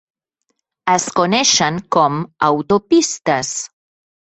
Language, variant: Catalan, Septentrional